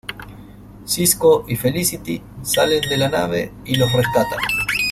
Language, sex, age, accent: Spanish, male, 40-49, Rioplatense: Argentina, Uruguay, este de Bolivia, Paraguay